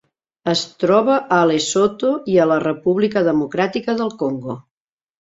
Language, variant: Catalan, Central